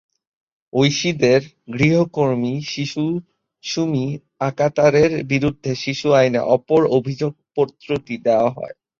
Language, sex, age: Bengali, male, 19-29